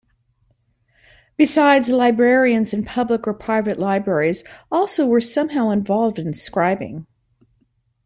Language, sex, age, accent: English, female, 50-59, United States English